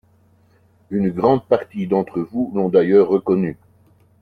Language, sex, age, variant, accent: French, male, 50-59, Français d'Europe, Français de Belgique